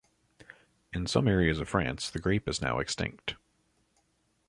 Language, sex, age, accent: English, male, 30-39, United States English